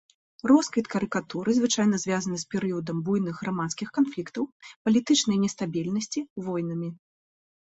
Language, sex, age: Belarusian, female, 30-39